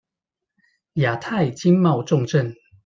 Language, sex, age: Chinese, male, 40-49